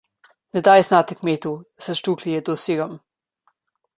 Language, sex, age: Slovenian, female, under 19